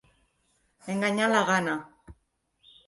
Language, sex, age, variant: Catalan, female, 19-29, Nord-Occidental